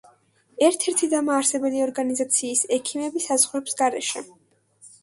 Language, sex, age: Georgian, female, under 19